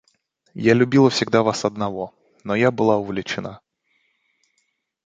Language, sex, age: Russian, male, 19-29